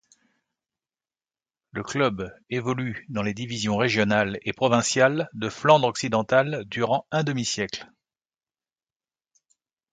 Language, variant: French, Français de métropole